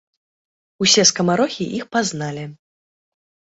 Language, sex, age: Belarusian, female, 19-29